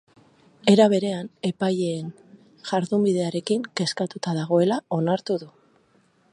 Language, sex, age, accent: Basque, female, 40-49, Mendebalekoa (Araba, Bizkaia, Gipuzkoako mendebaleko herri batzuk)